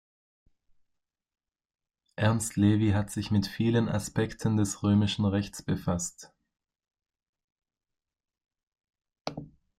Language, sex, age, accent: German, male, 19-29, Deutschland Deutsch